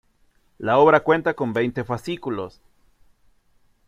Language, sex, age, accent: Spanish, male, 30-39, México